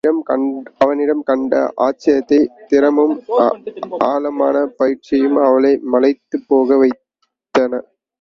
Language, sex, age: Tamil, male, 19-29